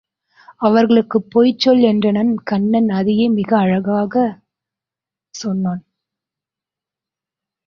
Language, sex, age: Tamil, female, 30-39